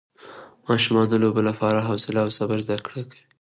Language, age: Pashto, 19-29